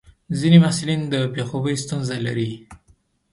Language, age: Pashto, 19-29